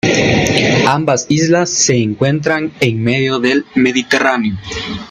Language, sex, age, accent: Spanish, male, 19-29, América central